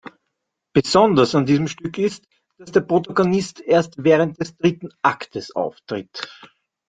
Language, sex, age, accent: German, male, 40-49, Österreichisches Deutsch